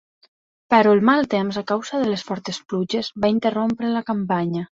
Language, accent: Catalan, valencià